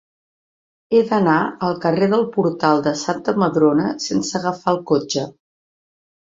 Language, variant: Catalan, Central